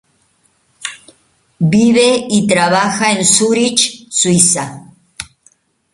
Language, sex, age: Spanish, male, 70-79